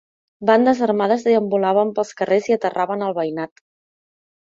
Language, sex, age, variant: Catalan, female, 30-39, Central